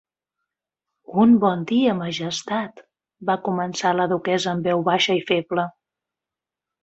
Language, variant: Catalan, Central